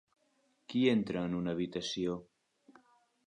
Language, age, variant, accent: Catalan, under 19, Central, central